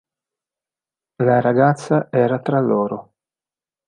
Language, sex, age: Italian, male, 40-49